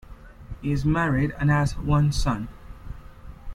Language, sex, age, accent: English, male, 19-29, England English